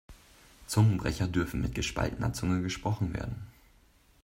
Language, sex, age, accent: German, male, 19-29, Deutschland Deutsch